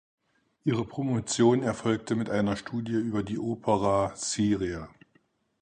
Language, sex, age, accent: German, male, 50-59, Deutschland Deutsch